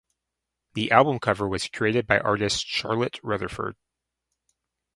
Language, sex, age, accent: English, male, 30-39, United States English